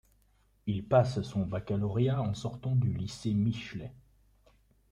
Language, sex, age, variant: French, male, 30-39, Français de métropole